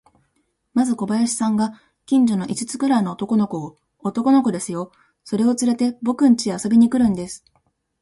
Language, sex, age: Japanese, female, 19-29